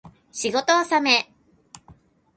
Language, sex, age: Japanese, female, 19-29